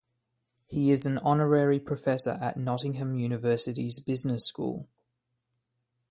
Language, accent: English, Australian English